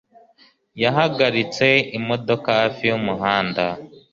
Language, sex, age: Kinyarwanda, male, 19-29